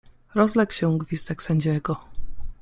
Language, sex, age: Polish, female, 19-29